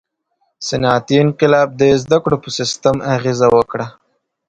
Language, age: Pashto, 19-29